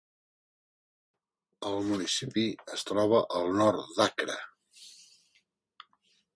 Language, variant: Catalan, Central